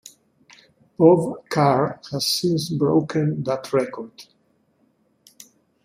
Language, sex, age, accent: English, male, 60-69, United States English